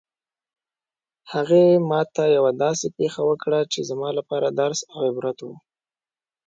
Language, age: Pashto, under 19